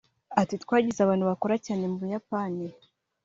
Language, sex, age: Kinyarwanda, female, 19-29